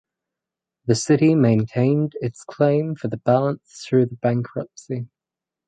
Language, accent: English, Australian English